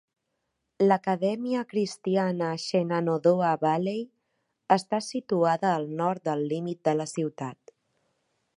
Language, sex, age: Catalan, female, 19-29